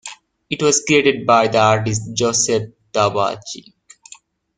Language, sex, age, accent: English, male, 19-29, United States English